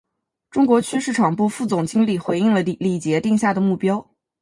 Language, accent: Chinese, 出生地：江苏省